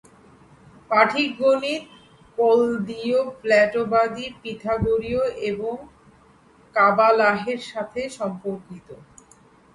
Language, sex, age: Bengali, female, 40-49